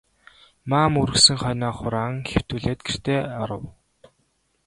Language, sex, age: Mongolian, male, 19-29